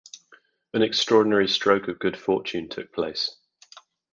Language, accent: English, England English